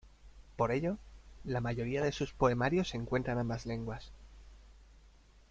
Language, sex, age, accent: Spanish, male, 30-39, España: Norte peninsular (Asturias, Castilla y León, Cantabria, País Vasco, Navarra, Aragón, La Rioja, Guadalajara, Cuenca)